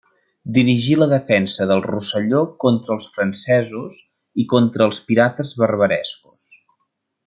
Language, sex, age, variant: Catalan, male, 30-39, Central